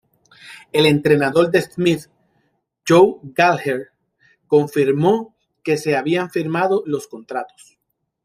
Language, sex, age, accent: Spanish, male, 40-49, Caribe: Cuba, Venezuela, Puerto Rico, República Dominicana, Panamá, Colombia caribeña, México caribeño, Costa del golfo de México